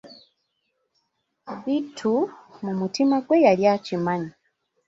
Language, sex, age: Ganda, female, 19-29